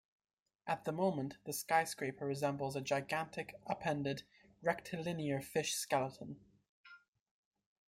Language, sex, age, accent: English, male, 19-29, United States English